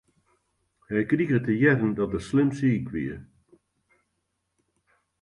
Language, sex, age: Western Frisian, male, 80-89